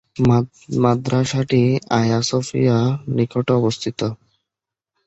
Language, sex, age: Bengali, male, 19-29